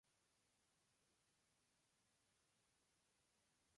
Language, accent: Spanish, Rioplatense: Argentina, Uruguay, este de Bolivia, Paraguay